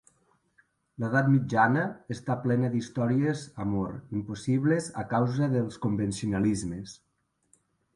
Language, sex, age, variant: Catalan, male, 30-39, Nord-Occidental